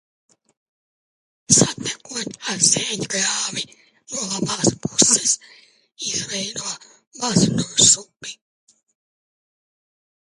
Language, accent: Latvian, bez akcenta